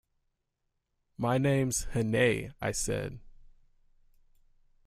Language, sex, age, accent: English, male, 19-29, United States English